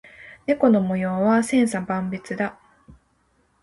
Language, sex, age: Japanese, female, 19-29